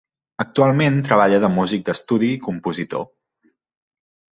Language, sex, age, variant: Catalan, male, 19-29, Central